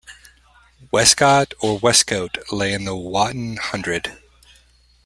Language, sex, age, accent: English, male, 30-39, United States English